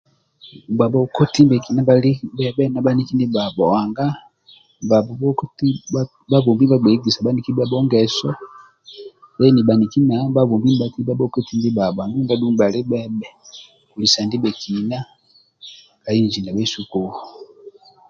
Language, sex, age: Amba (Uganda), male, 30-39